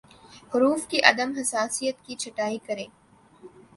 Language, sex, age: Urdu, female, 19-29